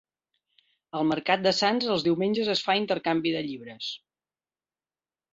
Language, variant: Catalan, Central